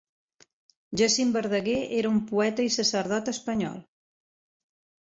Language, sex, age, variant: Catalan, female, 50-59, Central